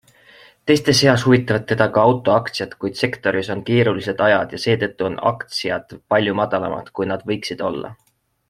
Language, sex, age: Estonian, male, 19-29